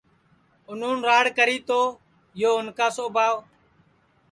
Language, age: Sansi, 19-29